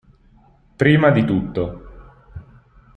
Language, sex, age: Italian, male, 30-39